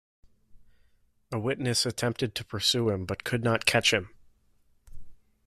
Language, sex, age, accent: English, male, 19-29, United States English